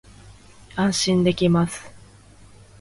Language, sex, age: Japanese, female, 19-29